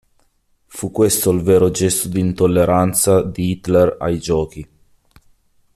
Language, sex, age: Italian, male, 40-49